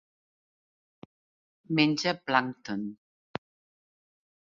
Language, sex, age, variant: Catalan, female, 60-69, Central